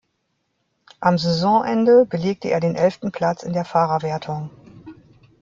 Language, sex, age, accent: German, female, 40-49, Deutschland Deutsch